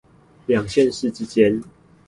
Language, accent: Chinese, 出生地：新北市